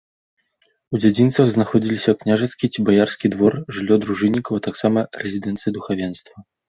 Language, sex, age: Belarusian, male, 19-29